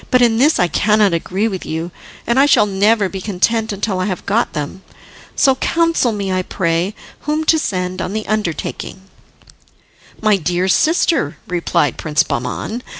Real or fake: real